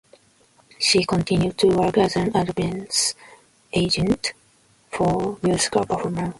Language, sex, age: English, female, 19-29